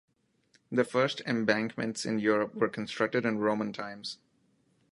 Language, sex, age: English, male, 19-29